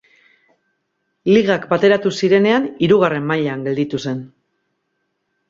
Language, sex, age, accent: Basque, female, 40-49, Mendebalekoa (Araba, Bizkaia, Gipuzkoako mendebaleko herri batzuk)